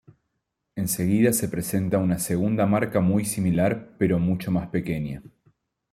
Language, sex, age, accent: Spanish, male, 30-39, Rioplatense: Argentina, Uruguay, este de Bolivia, Paraguay